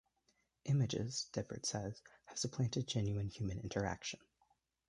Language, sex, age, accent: English, male, 19-29, United States English